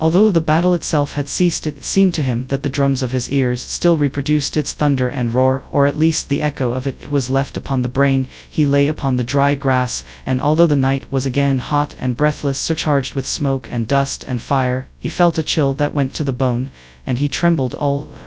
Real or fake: fake